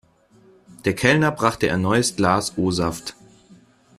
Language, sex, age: German, male, 19-29